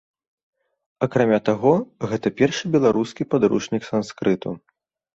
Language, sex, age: Belarusian, male, 19-29